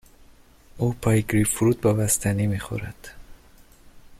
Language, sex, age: Persian, male, 19-29